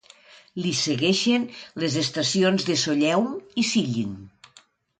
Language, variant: Catalan, Nord-Occidental